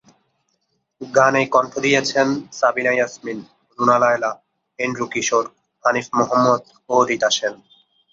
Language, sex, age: Bengali, male, 19-29